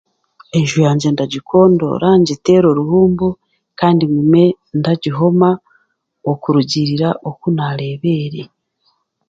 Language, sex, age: Chiga, female, 40-49